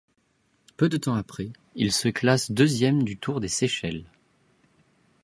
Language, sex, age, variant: French, male, 19-29, Français de métropole